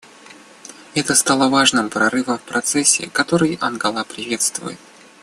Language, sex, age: Russian, male, 19-29